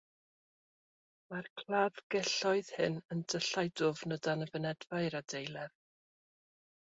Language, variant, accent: Welsh, South-Western Welsh, Y Deyrnas Unedig Cymraeg